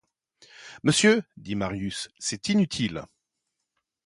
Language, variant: French, Français de métropole